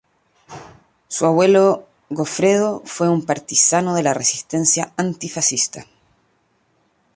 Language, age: Spanish, 40-49